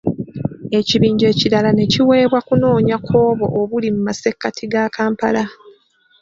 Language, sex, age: Ganda, female, 30-39